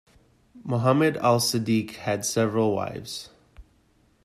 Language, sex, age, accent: English, male, 30-39, Canadian English